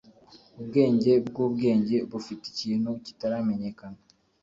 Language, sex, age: Kinyarwanda, male, 19-29